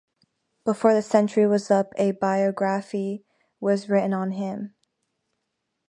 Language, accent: English, United States English